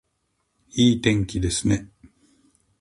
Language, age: Japanese, 50-59